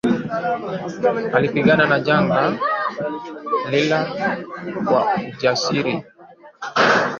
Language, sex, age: Swahili, male, 19-29